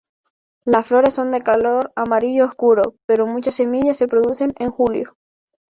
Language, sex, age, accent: Spanish, male, 19-29, España: Islas Canarias